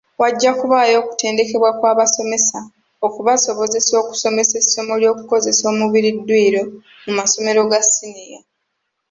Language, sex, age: Ganda, female, 19-29